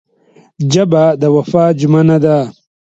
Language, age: Pashto, 30-39